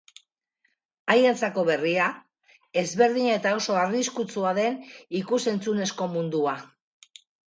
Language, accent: Basque, Mendebalekoa (Araba, Bizkaia, Gipuzkoako mendebaleko herri batzuk)